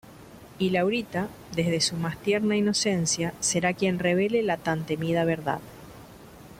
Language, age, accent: Spanish, 50-59, Rioplatense: Argentina, Uruguay, este de Bolivia, Paraguay